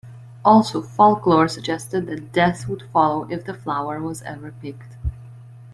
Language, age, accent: English, 19-29, United States English